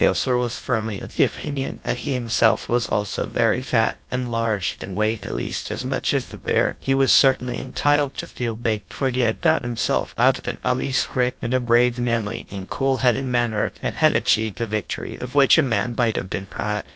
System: TTS, GlowTTS